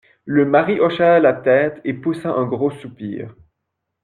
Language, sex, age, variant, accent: French, male, 19-29, Français d'Amérique du Nord, Français du Canada